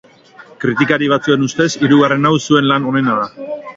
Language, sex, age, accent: Basque, male, 30-39, Erdialdekoa edo Nafarra (Gipuzkoa, Nafarroa)